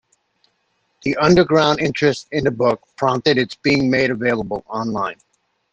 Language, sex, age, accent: English, male, 60-69, United States English